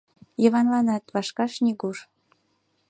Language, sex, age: Mari, female, 19-29